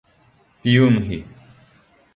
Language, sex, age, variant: Portuguese, male, 19-29, Portuguese (Brasil)